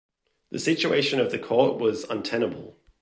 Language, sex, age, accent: English, male, 30-39, Australian English